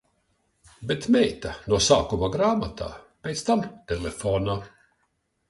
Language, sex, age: Latvian, male, 60-69